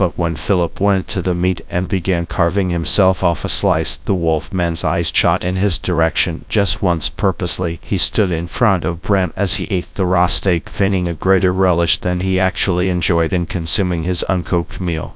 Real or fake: fake